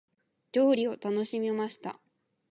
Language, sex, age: Japanese, female, 19-29